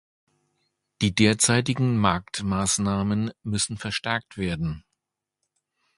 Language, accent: German, Deutschland Deutsch